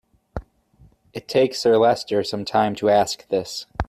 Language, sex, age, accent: English, male, 30-39, United States English